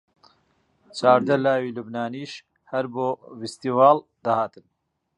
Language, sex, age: Central Kurdish, male, 40-49